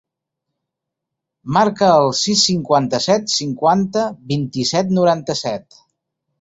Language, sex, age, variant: Catalan, male, 40-49, Central